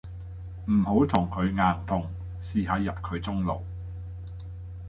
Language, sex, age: Cantonese, male, 30-39